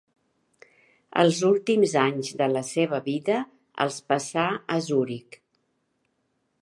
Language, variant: Catalan, Central